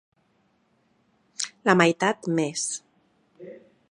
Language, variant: Catalan, Central